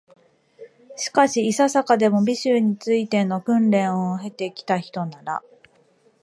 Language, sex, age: Japanese, female, 30-39